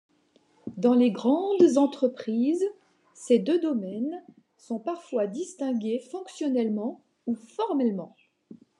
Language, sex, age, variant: French, female, 50-59, Français de métropole